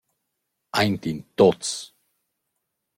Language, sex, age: Romansh, male, 40-49